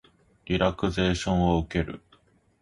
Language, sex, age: Japanese, male, 30-39